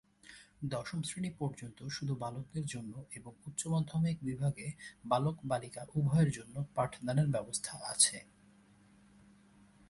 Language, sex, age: Bengali, male, 19-29